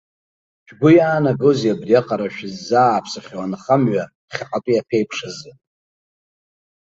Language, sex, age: Abkhazian, male, 50-59